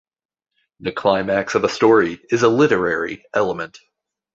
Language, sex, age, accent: English, male, 19-29, United States English